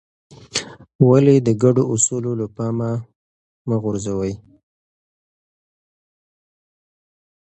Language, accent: Pashto, پکتیا ولایت، احمدزی